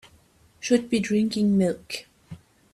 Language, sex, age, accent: English, female, 19-29, United States English